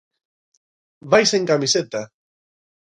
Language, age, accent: Galician, 19-29, Normativo (estándar)